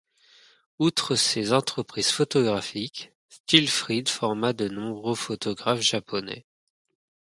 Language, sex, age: French, male, 19-29